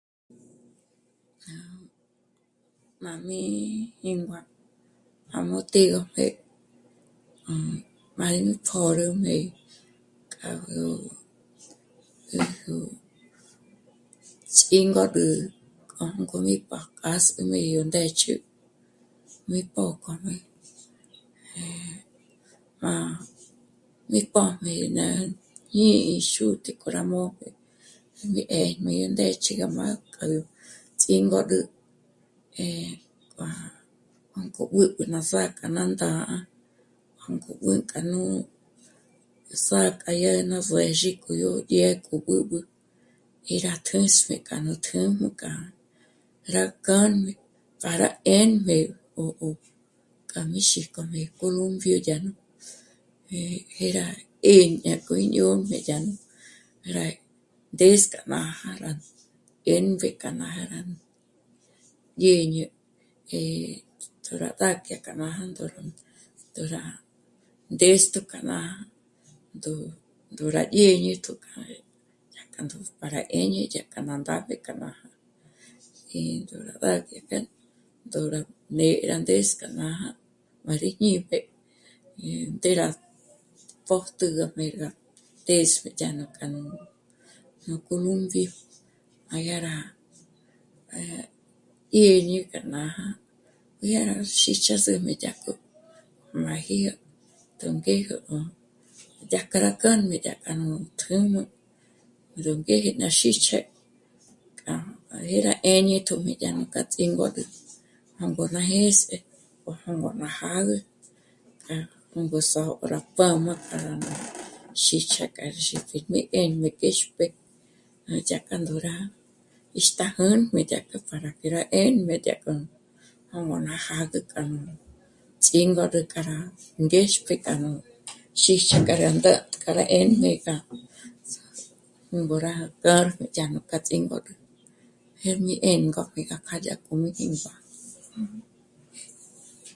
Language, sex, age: Michoacán Mazahua, female, 19-29